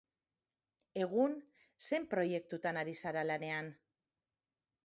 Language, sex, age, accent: Basque, female, 40-49, Mendebalekoa (Araba, Bizkaia, Gipuzkoako mendebaleko herri batzuk)